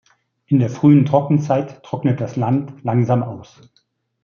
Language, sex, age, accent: German, male, 50-59, Deutschland Deutsch